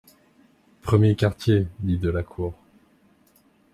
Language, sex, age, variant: French, male, 30-39, Français de métropole